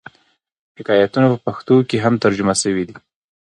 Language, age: Pashto, 19-29